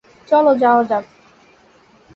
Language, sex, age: Bengali, female, 19-29